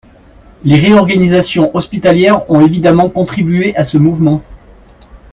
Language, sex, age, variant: French, male, 30-39, Français de métropole